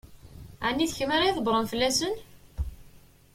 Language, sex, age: Kabyle, female, 19-29